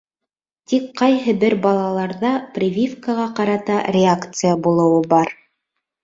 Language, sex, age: Bashkir, female, 19-29